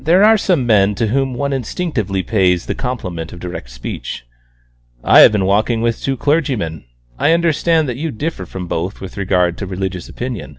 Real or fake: real